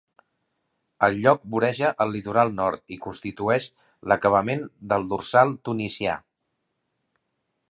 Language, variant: Catalan, Central